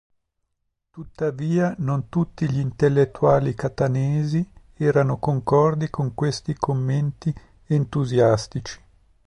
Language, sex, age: Italian, male, 40-49